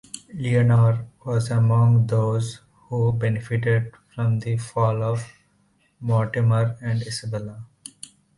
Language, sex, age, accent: English, male, 19-29, India and South Asia (India, Pakistan, Sri Lanka)